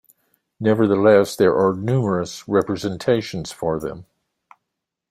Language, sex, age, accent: English, male, 60-69, United States English